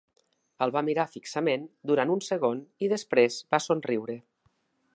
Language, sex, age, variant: Catalan, female, 50-59, Nord-Occidental